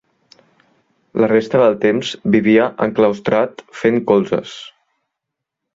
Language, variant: Catalan, Central